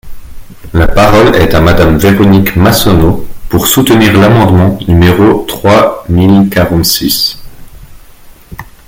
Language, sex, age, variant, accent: French, male, 19-29, Français d'Europe, Français de Suisse